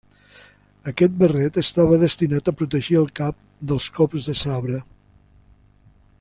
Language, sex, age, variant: Catalan, male, 60-69, Central